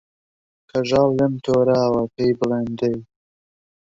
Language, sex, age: Central Kurdish, male, 30-39